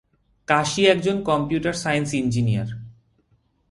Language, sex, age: Bengali, male, 19-29